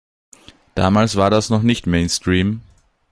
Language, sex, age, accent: German, male, 19-29, Österreichisches Deutsch